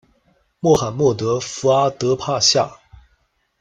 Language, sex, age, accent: Chinese, male, 19-29, 出生地：山东省